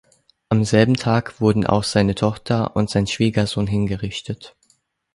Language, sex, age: German, male, under 19